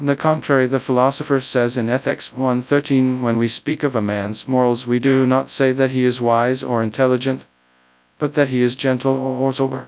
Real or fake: fake